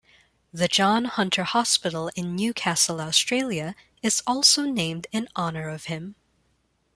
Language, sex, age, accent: English, female, 19-29, Filipino